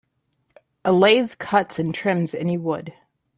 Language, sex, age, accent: English, female, 30-39, United States English